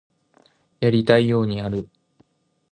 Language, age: Japanese, 19-29